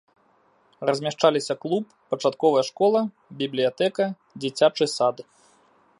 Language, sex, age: Belarusian, male, 19-29